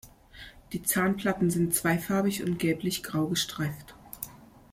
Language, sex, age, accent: German, female, 40-49, Deutschland Deutsch